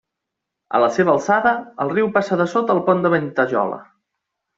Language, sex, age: Catalan, male, 30-39